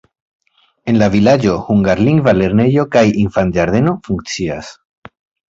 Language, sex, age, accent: Esperanto, male, 40-49, Internacia